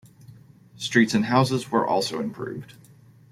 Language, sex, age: English, male, 30-39